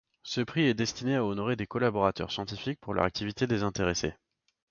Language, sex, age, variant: French, male, 19-29, Français de métropole